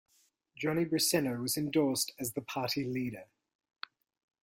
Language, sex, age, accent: English, male, 30-39, Australian English